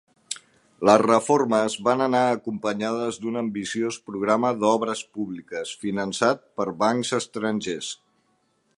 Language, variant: Catalan, Central